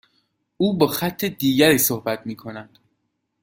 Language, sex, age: Persian, male, 19-29